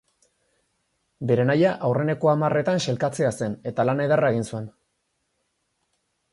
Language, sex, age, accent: Basque, male, 19-29, Erdialdekoa edo Nafarra (Gipuzkoa, Nafarroa)